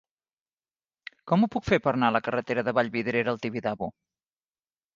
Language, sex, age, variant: Catalan, male, 40-49, Central